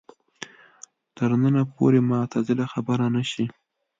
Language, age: Pashto, 19-29